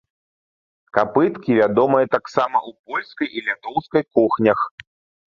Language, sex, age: Belarusian, male, 30-39